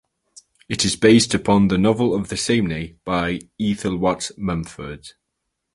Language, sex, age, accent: English, male, under 19, England English